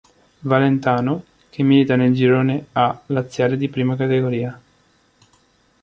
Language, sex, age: Italian, male, 19-29